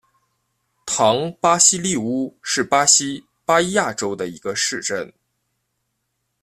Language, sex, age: Chinese, male, 19-29